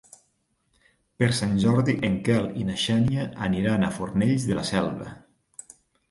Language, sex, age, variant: Catalan, male, 40-49, Nord-Occidental